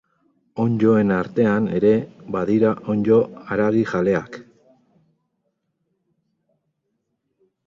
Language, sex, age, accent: Basque, male, 50-59, Mendebalekoa (Araba, Bizkaia, Gipuzkoako mendebaleko herri batzuk)